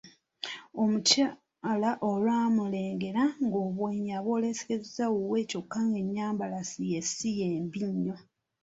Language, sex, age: Ganda, female, 30-39